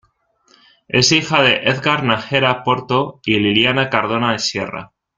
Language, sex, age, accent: Spanish, male, 19-29, España: Centro-Sur peninsular (Madrid, Toledo, Castilla-La Mancha)